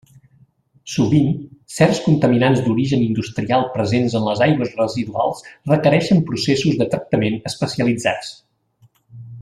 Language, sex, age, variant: Catalan, male, 50-59, Central